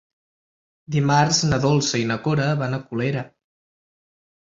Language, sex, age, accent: Catalan, male, 19-29, central; septentrional